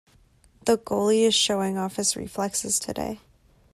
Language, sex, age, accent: English, female, 19-29, United States English